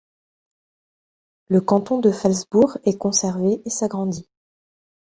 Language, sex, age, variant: French, female, 30-39, Français de métropole